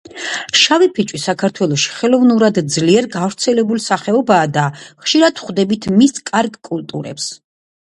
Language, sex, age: Georgian, female, 50-59